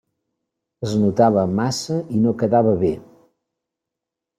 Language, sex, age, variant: Catalan, male, 50-59, Central